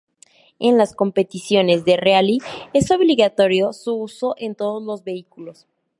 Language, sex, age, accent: Spanish, female, 19-29, México